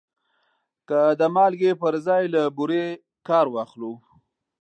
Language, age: Pashto, 30-39